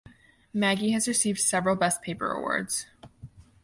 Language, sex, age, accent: English, female, under 19, United States English